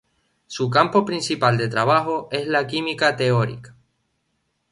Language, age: Spanish, 19-29